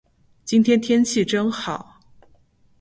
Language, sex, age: Chinese, female, 19-29